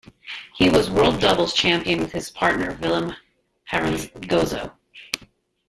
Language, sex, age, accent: English, female, 40-49, United States English